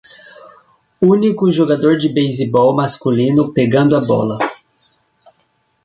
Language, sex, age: Portuguese, male, 19-29